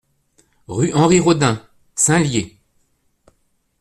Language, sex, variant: French, male, Français de métropole